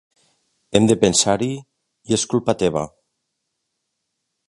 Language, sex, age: Catalan, male, 40-49